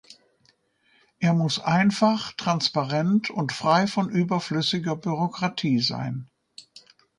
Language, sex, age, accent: German, female, 70-79, Deutschland Deutsch